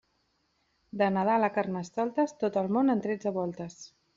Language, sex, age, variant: Catalan, female, 40-49, Central